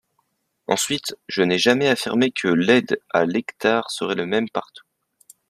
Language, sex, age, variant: French, male, under 19, Français de métropole